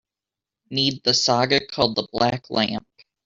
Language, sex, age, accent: English, male, 19-29, United States English